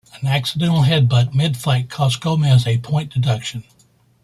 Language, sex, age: English, male, 60-69